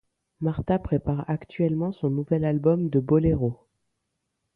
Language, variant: French, Français de métropole